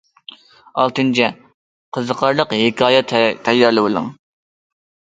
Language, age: Uyghur, 19-29